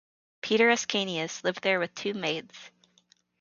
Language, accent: English, United States English; Canadian English